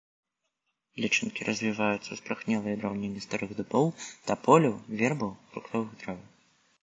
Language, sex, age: Belarusian, male, 19-29